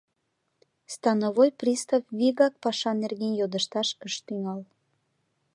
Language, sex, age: Mari, female, 19-29